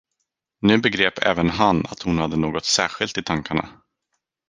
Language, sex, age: Swedish, male, 19-29